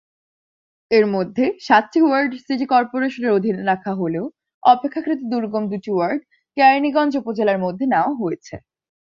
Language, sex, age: Bengali, female, 19-29